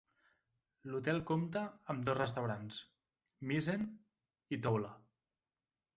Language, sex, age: Catalan, male, 30-39